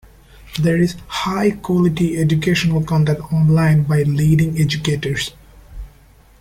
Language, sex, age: English, male, 19-29